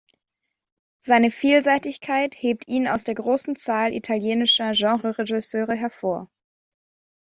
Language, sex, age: German, female, under 19